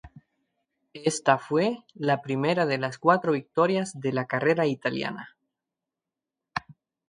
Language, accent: Spanish, América central